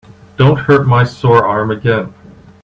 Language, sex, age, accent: English, male, 50-59, Canadian English